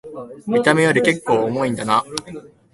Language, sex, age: Japanese, male, 19-29